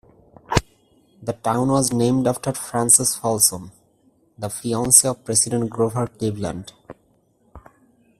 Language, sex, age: English, male, 19-29